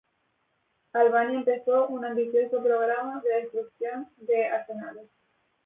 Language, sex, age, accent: Spanish, female, 19-29, España: Islas Canarias